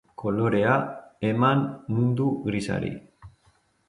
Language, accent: Basque, Mendebalekoa (Araba, Bizkaia, Gipuzkoako mendebaleko herri batzuk)